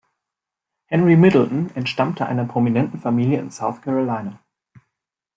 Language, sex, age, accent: German, male, 19-29, Deutschland Deutsch